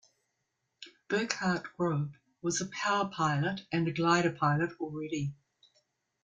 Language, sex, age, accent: English, female, 60-69, New Zealand English